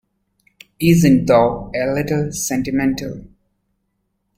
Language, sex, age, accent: English, male, 30-39, United States English